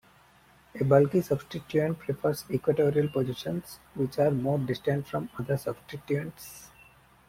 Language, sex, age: English, male, 19-29